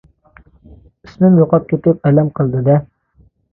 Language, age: Uyghur, 19-29